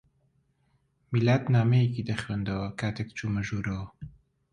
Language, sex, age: Central Kurdish, male, 19-29